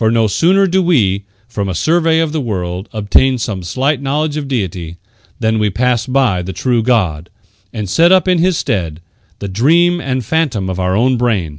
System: none